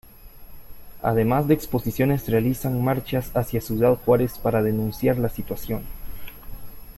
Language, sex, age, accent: Spanish, male, 19-29, América central